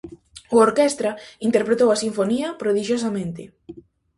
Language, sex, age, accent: Galician, female, 19-29, Atlántico (seseo e gheada)